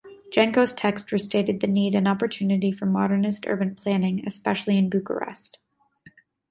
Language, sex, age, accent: English, female, 19-29, United States English